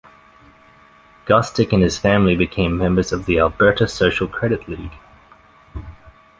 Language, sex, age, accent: English, male, 19-29, Australian English